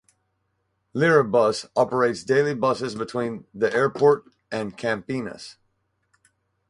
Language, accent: English, United States English